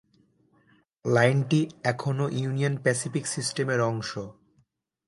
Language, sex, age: Bengali, male, 19-29